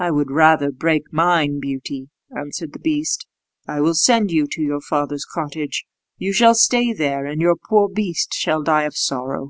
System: none